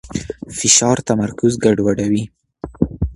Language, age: Pashto, under 19